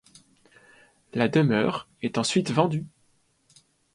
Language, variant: French, Français de métropole